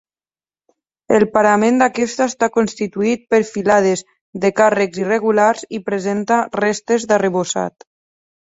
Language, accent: Catalan, valencià